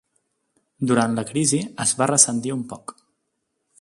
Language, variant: Catalan, Central